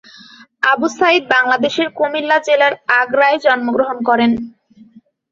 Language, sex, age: Bengali, female, 19-29